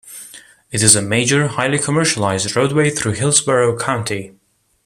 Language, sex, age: English, male, 19-29